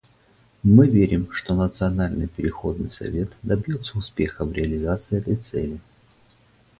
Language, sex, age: Russian, male, 40-49